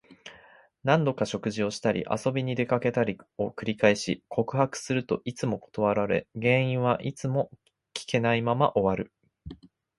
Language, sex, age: Japanese, male, under 19